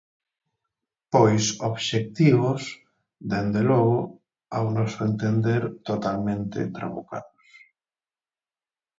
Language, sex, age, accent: Galician, male, 30-39, Central (gheada)